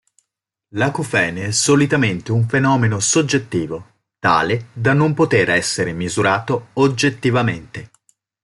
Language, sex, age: Italian, male, 40-49